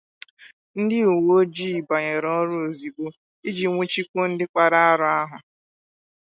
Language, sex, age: Igbo, female, 19-29